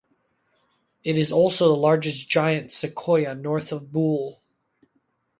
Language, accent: English, United States English